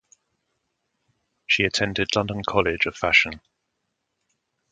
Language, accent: English, England English